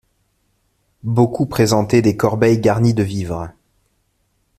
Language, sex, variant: French, male, Français de métropole